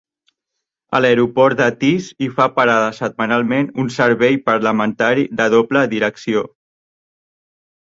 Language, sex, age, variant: Catalan, male, 30-39, Central